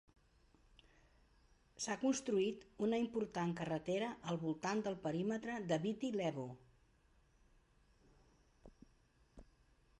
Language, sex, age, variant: Catalan, female, 70-79, Central